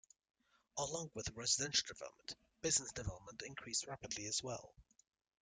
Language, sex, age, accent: English, male, 19-29, United States English